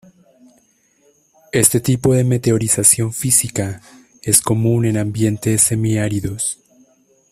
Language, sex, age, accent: Spanish, male, 19-29, Andino-Pacífico: Colombia, Perú, Ecuador, oeste de Bolivia y Venezuela andina